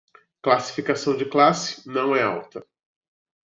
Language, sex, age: Portuguese, male, 40-49